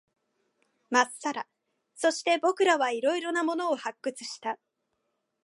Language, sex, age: Japanese, female, 19-29